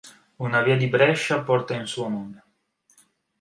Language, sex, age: Italian, male, 19-29